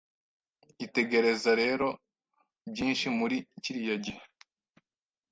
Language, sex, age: Kinyarwanda, male, 19-29